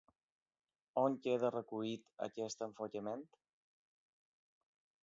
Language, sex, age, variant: Catalan, male, 30-39, Balear